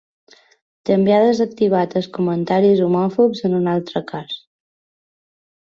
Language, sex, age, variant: Catalan, female, 19-29, Balear